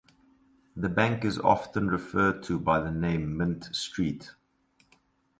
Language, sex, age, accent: English, male, 30-39, Southern African (South Africa, Zimbabwe, Namibia)